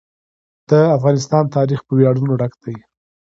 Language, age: Pashto, 19-29